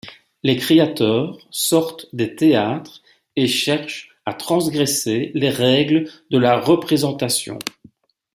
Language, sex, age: French, male, 50-59